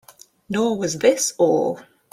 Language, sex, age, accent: English, female, 30-39, England English